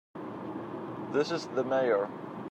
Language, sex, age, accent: English, male, 40-49, England English